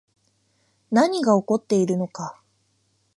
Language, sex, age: Japanese, female, 19-29